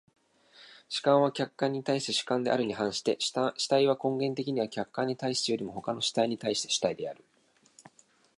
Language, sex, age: Japanese, male, 19-29